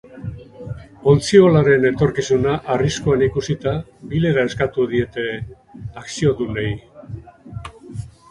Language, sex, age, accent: Basque, female, 40-49, Mendebalekoa (Araba, Bizkaia, Gipuzkoako mendebaleko herri batzuk)